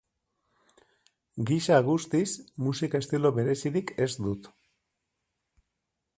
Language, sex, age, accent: Basque, male, 40-49, Mendebalekoa (Araba, Bizkaia, Gipuzkoako mendebaleko herri batzuk)